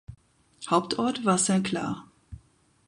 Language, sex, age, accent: German, female, 40-49, Deutschland Deutsch